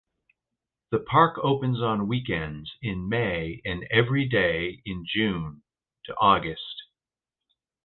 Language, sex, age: English, male, 50-59